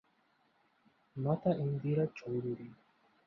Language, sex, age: Bengali, male, 19-29